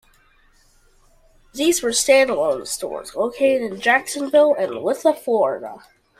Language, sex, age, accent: English, male, under 19, United States English